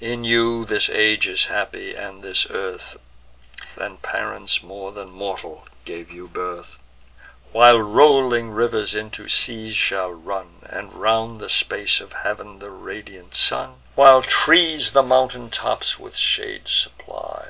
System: none